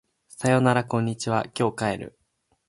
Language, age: Japanese, 19-29